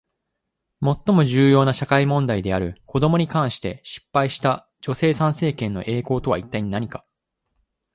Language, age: Japanese, 19-29